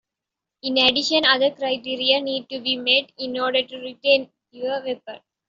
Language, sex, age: English, female, 19-29